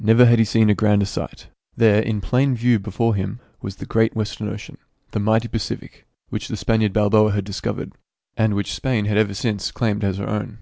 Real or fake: real